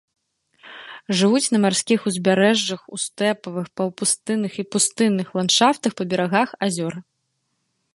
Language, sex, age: Belarusian, female, 19-29